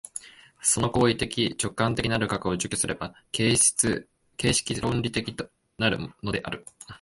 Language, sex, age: Japanese, male, 19-29